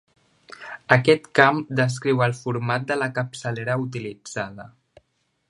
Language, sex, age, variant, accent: Catalan, male, under 19, Central, central